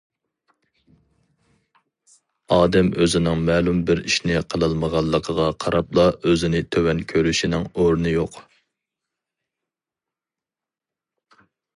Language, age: Uyghur, 19-29